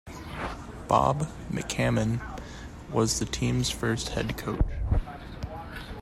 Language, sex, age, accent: English, male, under 19, United States English